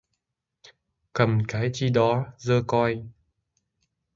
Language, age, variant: Vietnamese, 19-29, Hà Nội